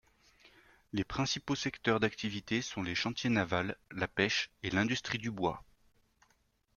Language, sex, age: French, male, 30-39